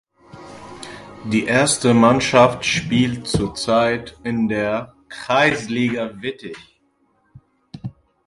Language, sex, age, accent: German, male, 19-29, Deutschland Deutsch; Französisch Deutsch